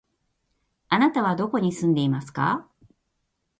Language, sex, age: Japanese, female, 50-59